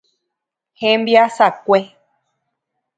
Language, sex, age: Guarani, female, 40-49